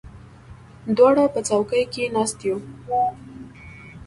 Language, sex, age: Pashto, female, 19-29